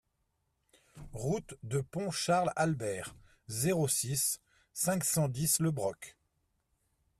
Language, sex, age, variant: French, male, 50-59, Français de métropole